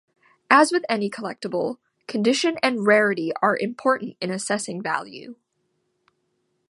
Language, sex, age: English, female, 19-29